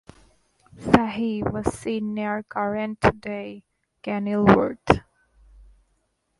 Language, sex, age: English, female, 19-29